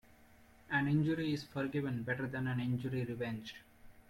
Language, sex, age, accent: English, male, 19-29, India and South Asia (India, Pakistan, Sri Lanka)